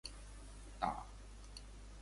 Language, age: Chinese, 19-29